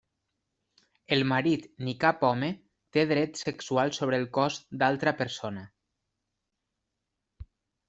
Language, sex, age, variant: Catalan, male, 30-39, Nord-Occidental